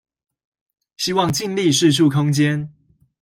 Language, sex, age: Chinese, male, 19-29